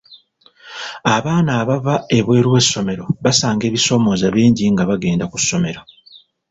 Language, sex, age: Ganda, male, 40-49